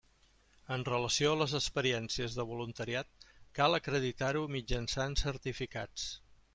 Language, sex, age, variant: Catalan, male, 50-59, Central